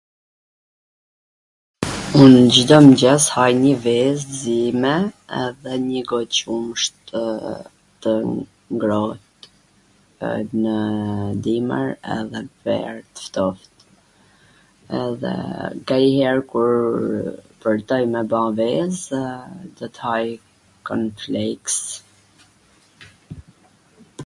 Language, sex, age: Gheg Albanian, female, 40-49